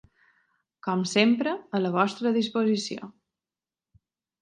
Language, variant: Catalan, Balear